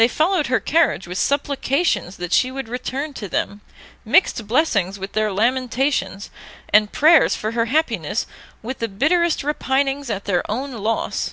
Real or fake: real